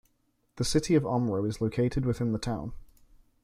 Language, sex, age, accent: English, male, 19-29, England English